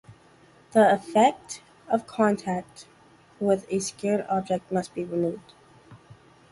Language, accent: English, United States English